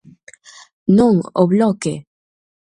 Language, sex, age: Galician, female, under 19